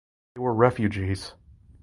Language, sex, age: English, male, 19-29